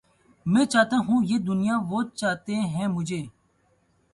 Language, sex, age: Urdu, male, 19-29